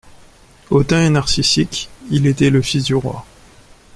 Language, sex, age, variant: French, male, 40-49, Français de métropole